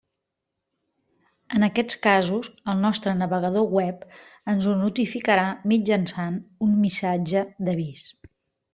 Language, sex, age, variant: Catalan, female, 50-59, Central